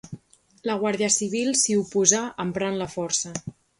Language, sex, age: Catalan, female, 19-29